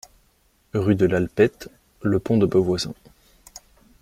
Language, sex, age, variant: French, male, 30-39, Français de métropole